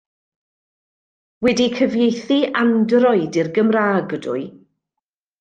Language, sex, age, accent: Welsh, female, 50-59, Y Deyrnas Unedig Cymraeg